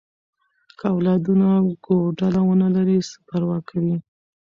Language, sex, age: Pashto, female, 19-29